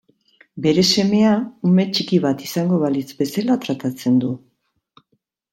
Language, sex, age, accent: Basque, female, 50-59, Erdialdekoa edo Nafarra (Gipuzkoa, Nafarroa)